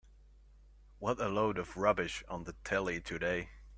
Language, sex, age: English, male, 30-39